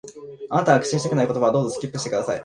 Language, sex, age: Japanese, male, 19-29